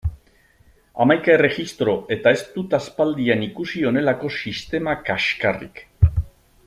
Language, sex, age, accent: Basque, male, 50-59, Mendebalekoa (Araba, Bizkaia, Gipuzkoako mendebaleko herri batzuk)